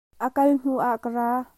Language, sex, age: Hakha Chin, female, 19-29